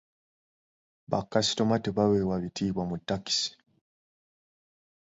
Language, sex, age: Ganda, male, 30-39